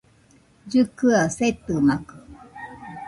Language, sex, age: Nüpode Huitoto, female, 40-49